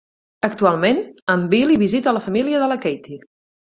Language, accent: Catalan, Empordanès